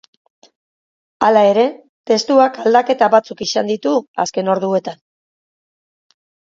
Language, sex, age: Basque, female, 50-59